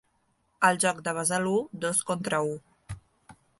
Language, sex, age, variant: Catalan, female, 19-29, Central